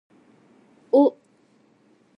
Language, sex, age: Japanese, female, 19-29